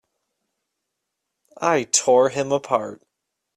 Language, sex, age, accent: English, male, 19-29, United States English